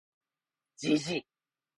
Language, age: Japanese, 19-29